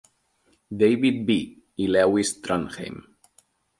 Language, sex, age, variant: Catalan, male, 30-39, Central